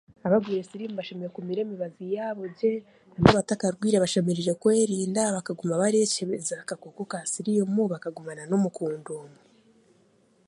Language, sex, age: Chiga, female, 19-29